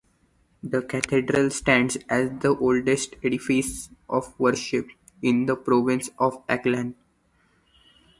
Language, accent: English, India and South Asia (India, Pakistan, Sri Lanka)